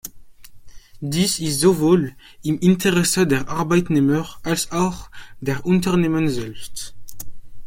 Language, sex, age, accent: German, male, under 19, Französisch Deutsch